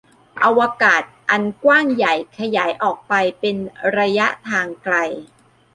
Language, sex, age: Thai, female, 40-49